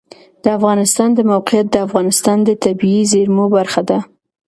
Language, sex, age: Pashto, female, 19-29